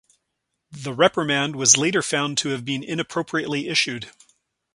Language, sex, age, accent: English, male, 50-59, Canadian English